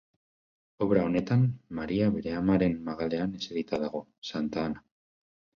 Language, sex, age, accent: Basque, male, 19-29, Mendebalekoa (Araba, Bizkaia, Gipuzkoako mendebaleko herri batzuk)